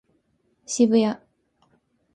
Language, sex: Japanese, female